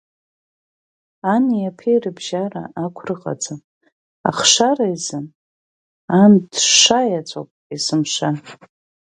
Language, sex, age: Abkhazian, female, 30-39